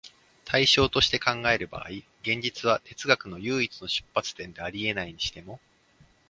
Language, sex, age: Japanese, male, 19-29